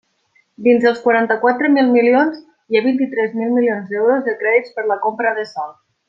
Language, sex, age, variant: Catalan, female, 19-29, Nord-Occidental